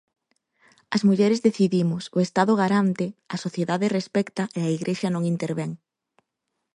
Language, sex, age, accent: Galician, female, 19-29, Oriental (común en zona oriental)